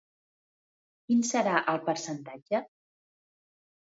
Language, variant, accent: Catalan, Central, central